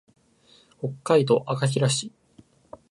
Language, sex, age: Japanese, male, 19-29